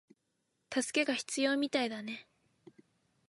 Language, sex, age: Japanese, female, 19-29